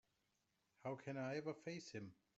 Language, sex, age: English, male, 30-39